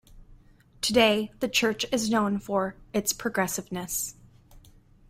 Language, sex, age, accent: English, female, 19-29, United States English